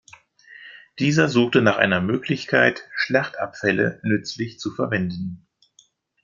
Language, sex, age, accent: German, male, 50-59, Deutschland Deutsch